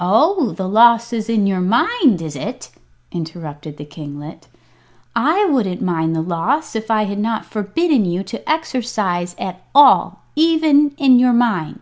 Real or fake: real